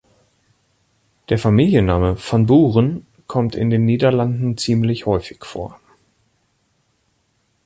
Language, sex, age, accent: German, male, 30-39, Deutschland Deutsch